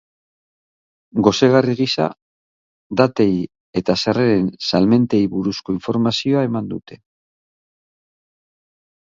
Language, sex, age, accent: Basque, male, 60-69, Mendebalekoa (Araba, Bizkaia, Gipuzkoako mendebaleko herri batzuk)